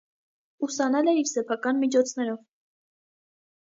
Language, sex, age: Armenian, female, 19-29